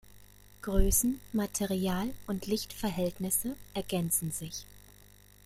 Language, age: German, 30-39